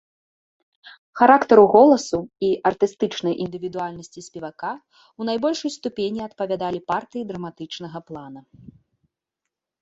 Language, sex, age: Belarusian, female, 19-29